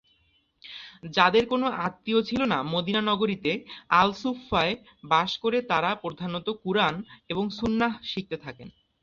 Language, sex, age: Bengali, male, 19-29